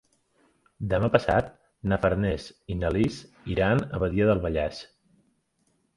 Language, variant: Catalan, Central